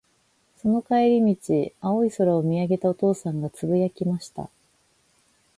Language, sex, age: Japanese, female, 19-29